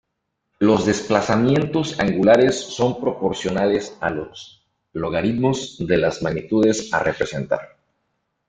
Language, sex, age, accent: Spanish, male, 40-49, México